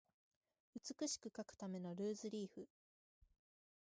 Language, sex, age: Japanese, female, 19-29